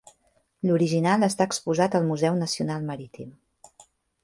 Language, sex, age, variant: Catalan, female, 40-49, Central